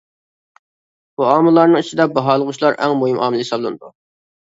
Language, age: Uyghur, 19-29